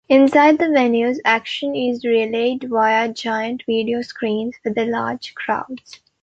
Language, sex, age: English, female, 19-29